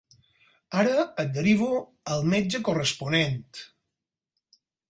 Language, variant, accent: Catalan, Balear, balear